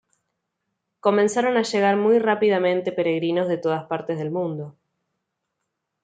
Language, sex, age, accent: Spanish, female, 19-29, Rioplatense: Argentina, Uruguay, este de Bolivia, Paraguay